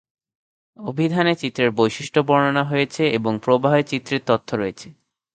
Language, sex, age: Bengali, male, 19-29